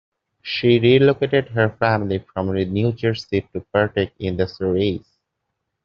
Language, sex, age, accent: English, male, 19-29, United States English